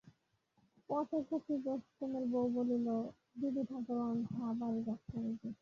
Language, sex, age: Bengali, female, 19-29